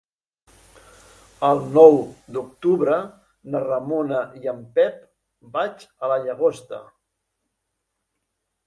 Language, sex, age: Catalan, male, 60-69